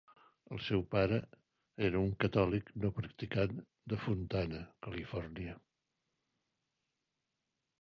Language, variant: Catalan, Central